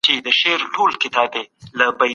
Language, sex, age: Pashto, female, 19-29